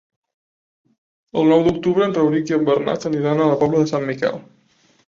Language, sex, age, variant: Catalan, male, 19-29, Central